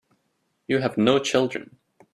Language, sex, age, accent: English, male, 19-29, United States English